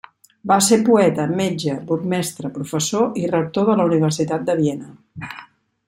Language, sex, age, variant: Catalan, female, 50-59, Central